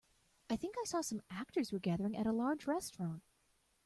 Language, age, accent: English, 30-39, United States English